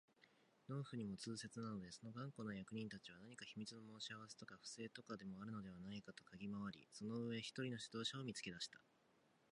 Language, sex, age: Japanese, male, 19-29